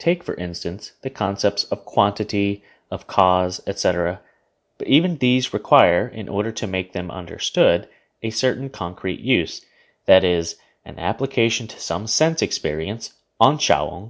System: none